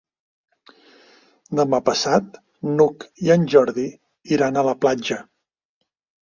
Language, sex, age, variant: Catalan, male, 40-49, Nord-Occidental